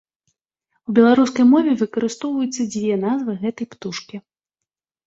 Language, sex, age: Belarusian, female, 30-39